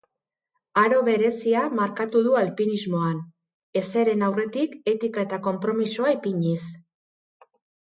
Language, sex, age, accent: Basque, female, 40-49, Erdialdekoa edo Nafarra (Gipuzkoa, Nafarroa)